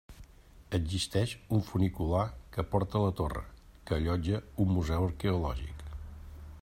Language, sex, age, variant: Catalan, male, 50-59, Central